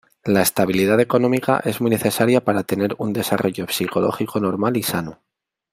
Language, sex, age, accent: Spanish, male, 30-39, España: Centro-Sur peninsular (Madrid, Toledo, Castilla-La Mancha)